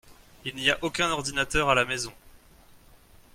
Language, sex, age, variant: French, male, 19-29, Français de métropole